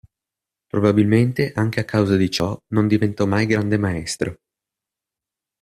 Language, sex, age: Italian, male, 19-29